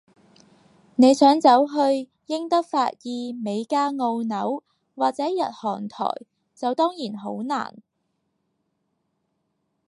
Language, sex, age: Cantonese, female, 19-29